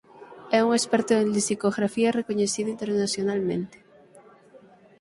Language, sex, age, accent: Galician, female, 19-29, Atlántico (seseo e gheada); Normativo (estándar)